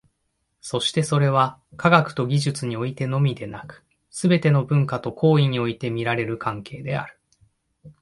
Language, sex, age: Japanese, male, 30-39